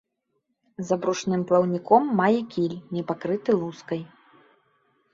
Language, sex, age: Belarusian, female, 19-29